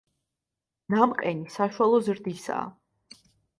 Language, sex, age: Georgian, female, 19-29